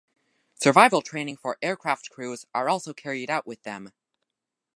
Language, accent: English, United States English